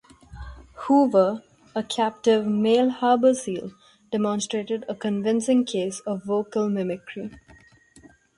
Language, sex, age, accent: English, female, under 19, India and South Asia (India, Pakistan, Sri Lanka)